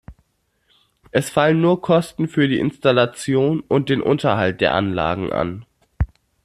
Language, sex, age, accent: German, male, 19-29, Deutschland Deutsch